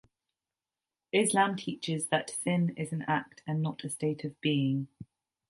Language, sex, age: English, male, 19-29